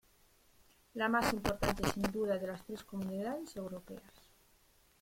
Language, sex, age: Spanish, female, 30-39